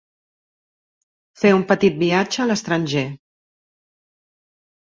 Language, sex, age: Catalan, female, 50-59